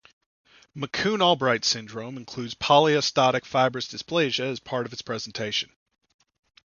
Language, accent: English, United States English